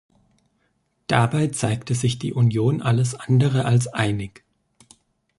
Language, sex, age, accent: German, male, 30-39, Deutschland Deutsch